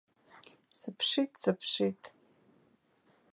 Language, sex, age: Abkhazian, female, 40-49